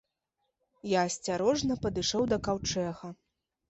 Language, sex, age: Belarusian, female, 19-29